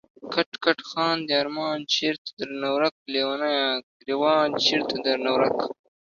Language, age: Pashto, 19-29